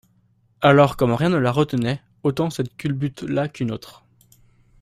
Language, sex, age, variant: French, male, under 19, Français de métropole